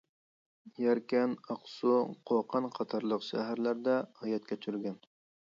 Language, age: Uyghur, 30-39